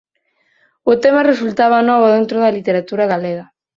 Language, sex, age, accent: Galician, female, 30-39, Normativo (estándar)